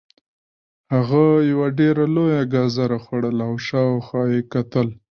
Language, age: Pashto, 19-29